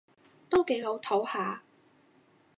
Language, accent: Cantonese, 广州音